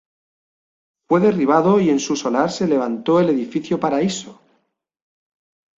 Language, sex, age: Spanish, male, 40-49